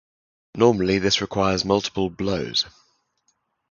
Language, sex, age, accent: English, male, 19-29, England English